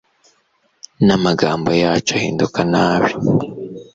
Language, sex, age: Kinyarwanda, male, 19-29